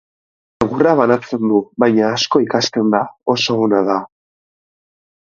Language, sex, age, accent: Basque, male, 19-29, Erdialdekoa edo Nafarra (Gipuzkoa, Nafarroa)